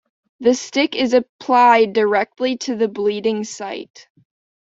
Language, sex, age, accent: English, female, under 19, United States English